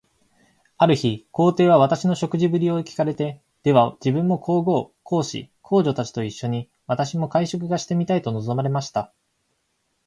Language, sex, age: Japanese, male, 19-29